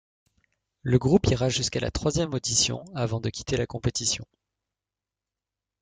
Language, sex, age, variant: French, male, 19-29, Français de métropole